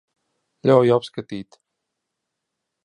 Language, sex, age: Latvian, male, 30-39